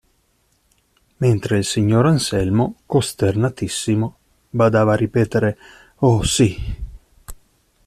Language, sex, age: Italian, male, 50-59